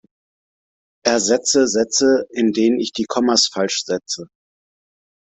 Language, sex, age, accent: German, male, 40-49, Deutschland Deutsch